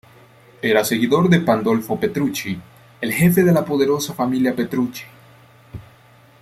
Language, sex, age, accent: Spanish, male, 19-29, América central